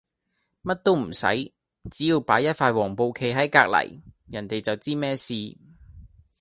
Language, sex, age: Cantonese, male, 19-29